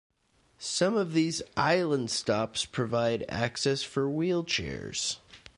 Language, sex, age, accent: English, male, 30-39, United States English